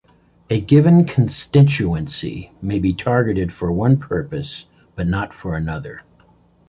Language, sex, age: English, male, 70-79